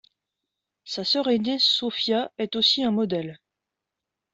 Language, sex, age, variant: French, female, 30-39, Français de métropole